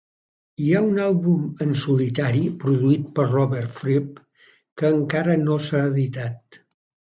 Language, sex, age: Catalan, male, 70-79